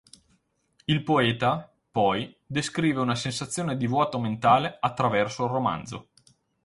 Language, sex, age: Italian, male, 30-39